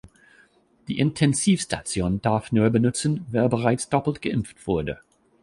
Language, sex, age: German, male, 40-49